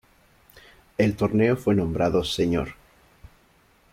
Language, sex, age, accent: Spanish, male, 30-39, España: Sur peninsular (Andalucia, Extremadura, Murcia)